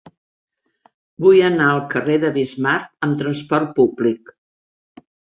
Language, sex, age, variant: Catalan, female, 60-69, Central